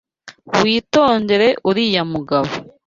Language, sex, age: Kinyarwanda, female, 19-29